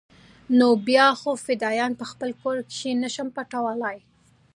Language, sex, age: Pashto, female, 19-29